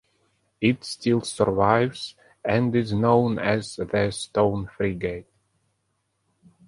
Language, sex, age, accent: English, male, 30-39, United States English